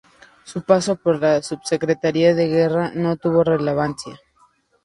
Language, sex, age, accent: Spanish, female, 19-29, México